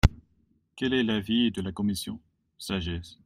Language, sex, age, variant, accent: French, male, 30-39, Français d'Amérique du Nord, Français du Canada